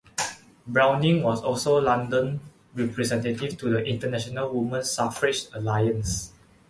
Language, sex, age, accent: English, male, 19-29, Malaysian English